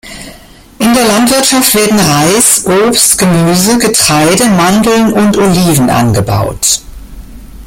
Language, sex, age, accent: German, female, 60-69, Deutschland Deutsch